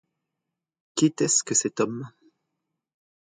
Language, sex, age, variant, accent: French, male, 30-39, Français d'Europe, Français de Belgique